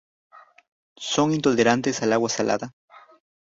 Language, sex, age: Spanish, male, under 19